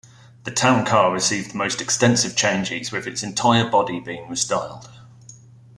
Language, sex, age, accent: English, male, 40-49, England English